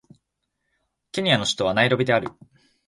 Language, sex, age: Japanese, male, 19-29